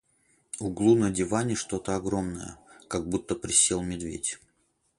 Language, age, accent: Russian, 19-29, Русский